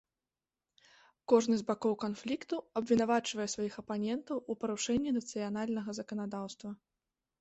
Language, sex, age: Belarusian, female, 19-29